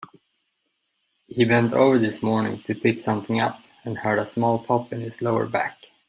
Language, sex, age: English, male, 19-29